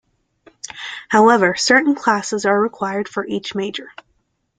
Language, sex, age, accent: English, female, 19-29, United States English